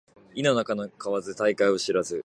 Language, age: Japanese, 19-29